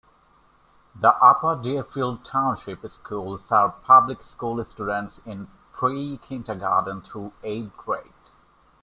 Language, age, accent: English, 19-29, United States English